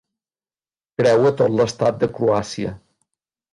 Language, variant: Catalan, Nord-Occidental